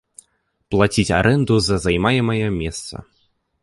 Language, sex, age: Belarusian, male, 19-29